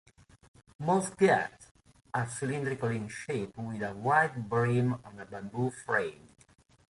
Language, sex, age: English, male, 50-59